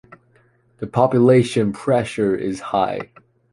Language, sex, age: English, male, 19-29